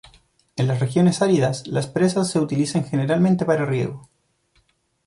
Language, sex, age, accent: Spanish, male, 30-39, Chileno: Chile, Cuyo